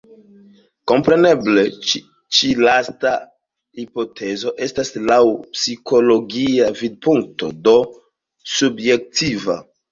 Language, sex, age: Esperanto, male, 19-29